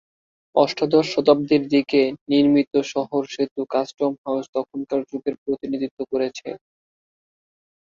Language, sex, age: Bengali, male, 19-29